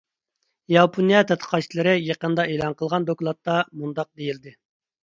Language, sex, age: Uyghur, male, 30-39